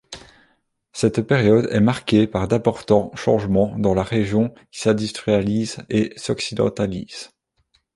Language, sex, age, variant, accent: French, male, 30-39, Français d'Europe, Français de Belgique